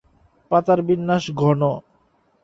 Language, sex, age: Bengali, male, 19-29